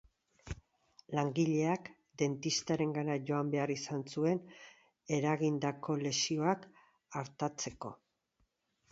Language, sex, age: Basque, female, 50-59